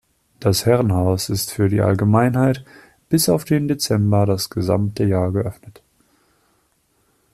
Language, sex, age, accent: German, male, 19-29, Deutschland Deutsch